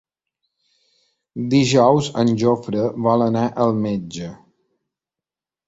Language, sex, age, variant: Catalan, male, 50-59, Balear